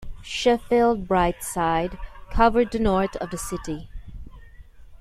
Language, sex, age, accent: English, female, 30-39, Filipino